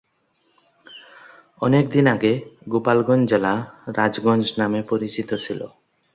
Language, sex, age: Bengali, male, 19-29